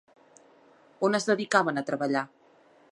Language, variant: Catalan, Central